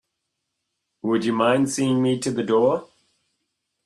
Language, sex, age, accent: English, male, 40-49, United States English